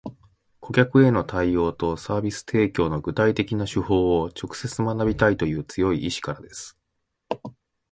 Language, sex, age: Japanese, male, 40-49